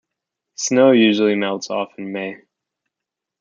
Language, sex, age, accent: English, male, 19-29, United States English